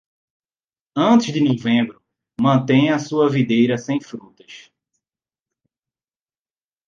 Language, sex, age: Portuguese, male, 19-29